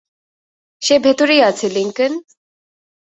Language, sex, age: Bengali, female, 19-29